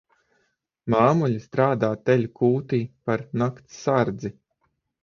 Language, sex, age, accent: Latvian, male, 30-39, Dzimtā valoda